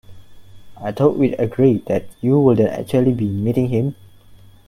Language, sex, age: English, male, 19-29